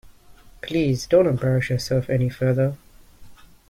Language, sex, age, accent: English, male, 19-29, England English